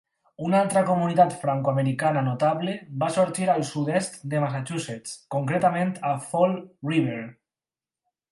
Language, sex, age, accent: Catalan, male, 19-29, valencià